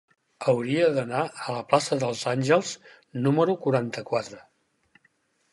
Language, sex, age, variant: Catalan, male, 60-69, Central